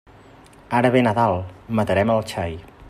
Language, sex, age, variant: Catalan, male, 30-39, Central